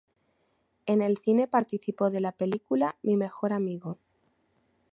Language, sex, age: Spanish, female, 19-29